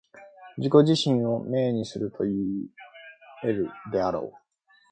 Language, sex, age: Japanese, male, 19-29